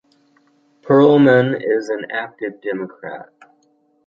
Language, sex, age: English, male, 70-79